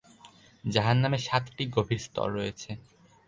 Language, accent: Bengali, Bangladeshi